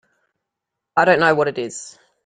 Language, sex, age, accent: English, female, 30-39, Australian English